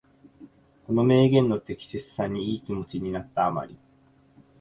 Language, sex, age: Japanese, male, 19-29